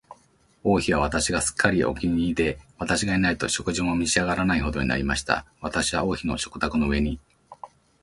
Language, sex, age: Japanese, male, 40-49